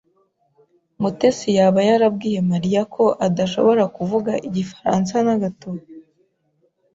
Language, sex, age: Kinyarwanda, female, 19-29